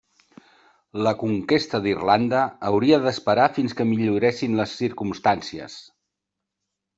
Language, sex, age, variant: Catalan, male, 50-59, Central